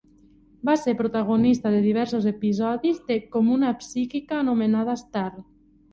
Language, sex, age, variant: Catalan, female, 19-29, Nord-Occidental